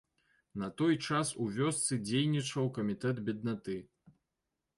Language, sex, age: Belarusian, male, 19-29